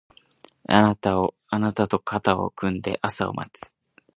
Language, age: Japanese, 19-29